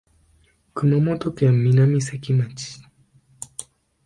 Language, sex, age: Japanese, male, 19-29